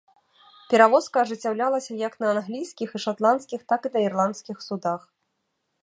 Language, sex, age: Belarusian, female, 30-39